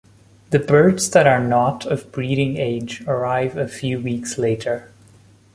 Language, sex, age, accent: English, male, 30-39, India and South Asia (India, Pakistan, Sri Lanka)